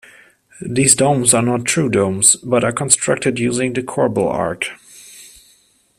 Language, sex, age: English, male, 30-39